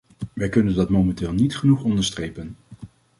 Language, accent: Dutch, Nederlands Nederlands